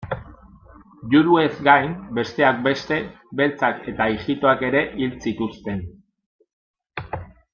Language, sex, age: Basque, male, 30-39